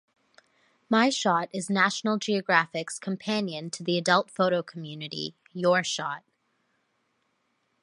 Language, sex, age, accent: English, female, 19-29, United States English